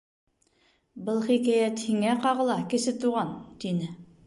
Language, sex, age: Bashkir, female, 50-59